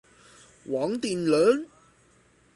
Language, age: Chinese, 30-39